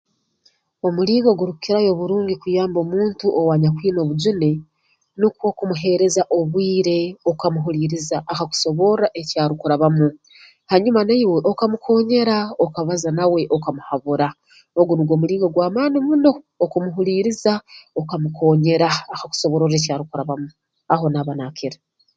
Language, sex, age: Tooro, female, 40-49